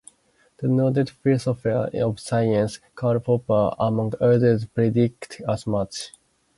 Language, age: English, 19-29